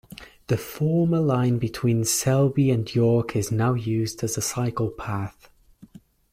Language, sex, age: English, male, 19-29